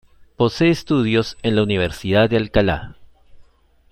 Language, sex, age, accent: Spanish, male, 50-59, Andino-Pacífico: Colombia, Perú, Ecuador, oeste de Bolivia y Venezuela andina